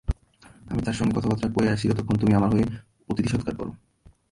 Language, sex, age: Bengali, male, 19-29